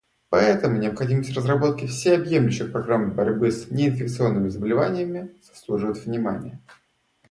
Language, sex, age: Russian, male, 19-29